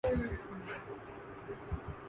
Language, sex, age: Urdu, male, 19-29